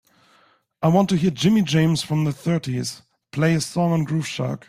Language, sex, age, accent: English, male, 19-29, United States English